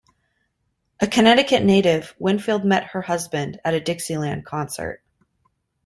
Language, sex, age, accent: English, female, 30-39, United States English